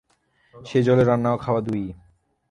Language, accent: Bengali, প্রমিত; চলিত